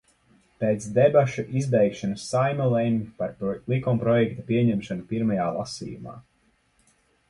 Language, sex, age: Latvian, male, 19-29